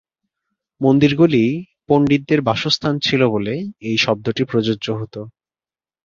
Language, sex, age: Bengali, male, 19-29